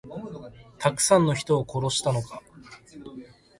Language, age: Japanese, 19-29